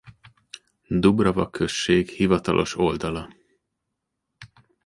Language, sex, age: Hungarian, male, 40-49